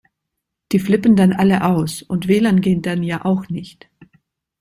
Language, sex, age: German, female, 30-39